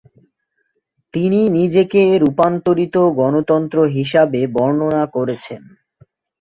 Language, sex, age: Bengali, male, 19-29